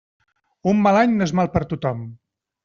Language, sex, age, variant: Catalan, male, 40-49, Central